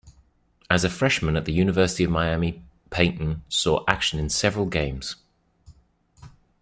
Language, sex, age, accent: English, male, 30-39, England English